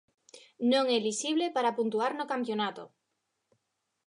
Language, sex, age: Galician, female, 30-39